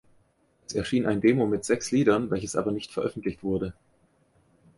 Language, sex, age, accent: German, male, 30-39, Deutschland Deutsch